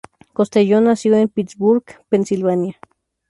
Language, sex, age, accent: Spanish, female, 19-29, México